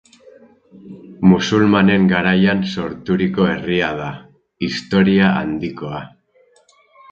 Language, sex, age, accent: Basque, male, 50-59, Erdialdekoa edo Nafarra (Gipuzkoa, Nafarroa)